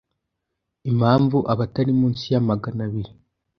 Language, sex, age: Kinyarwanda, male, under 19